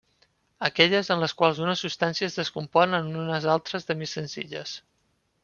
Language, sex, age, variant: Catalan, male, 19-29, Central